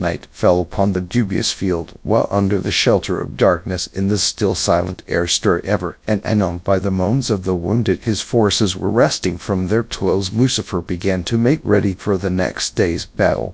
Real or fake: fake